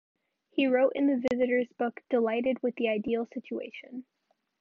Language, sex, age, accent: English, female, under 19, United States English